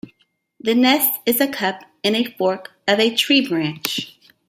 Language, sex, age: English, female, 40-49